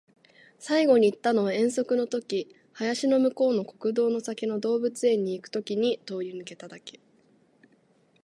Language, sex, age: Japanese, female, 19-29